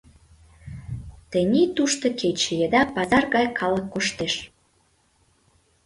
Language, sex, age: Mari, female, under 19